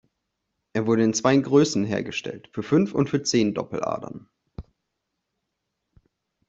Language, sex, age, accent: German, male, 19-29, Deutschland Deutsch